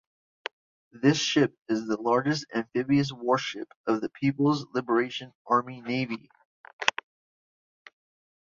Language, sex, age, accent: English, male, 30-39, United States English